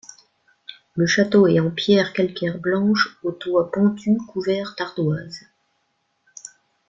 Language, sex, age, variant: French, female, 40-49, Français de métropole